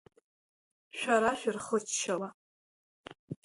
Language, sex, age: Abkhazian, female, under 19